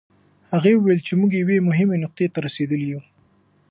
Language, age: Pashto, 19-29